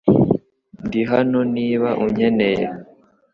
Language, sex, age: Kinyarwanda, male, under 19